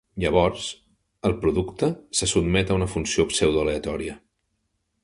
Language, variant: Catalan, Central